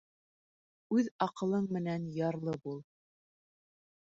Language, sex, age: Bashkir, female, 30-39